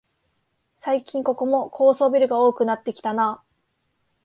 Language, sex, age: Japanese, female, 19-29